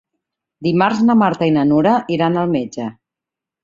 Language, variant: Catalan, Central